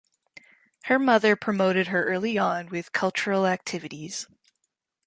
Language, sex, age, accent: English, female, 19-29, Canadian English